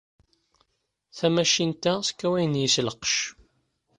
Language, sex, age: Kabyle, male, 19-29